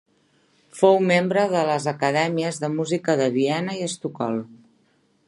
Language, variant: Catalan, Central